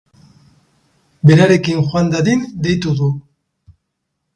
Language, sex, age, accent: Basque, male, 50-59, Mendebalekoa (Araba, Bizkaia, Gipuzkoako mendebaleko herri batzuk)